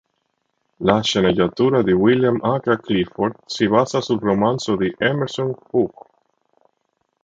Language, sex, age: Italian, male, 30-39